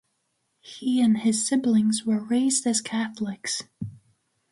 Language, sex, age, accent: English, female, under 19, United States English; England English